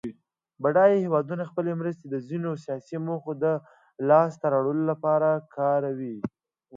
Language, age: Pashto, under 19